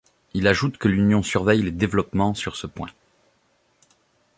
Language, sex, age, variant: French, male, 30-39, Français de métropole